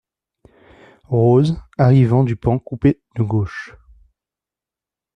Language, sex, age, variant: French, male, 19-29, Français de métropole